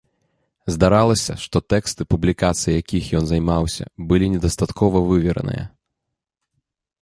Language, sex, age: Belarusian, male, 30-39